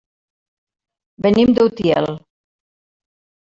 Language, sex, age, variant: Catalan, female, 60-69, Central